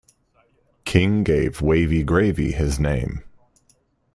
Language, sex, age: English, male, 30-39